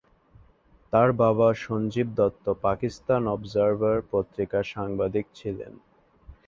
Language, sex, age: Bengali, male, 19-29